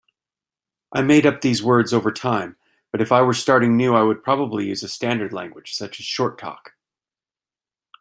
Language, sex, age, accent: English, male, 30-39, United States English